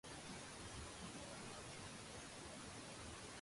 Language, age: Cantonese, 19-29